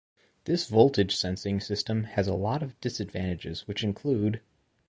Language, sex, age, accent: English, male, 19-29, United States English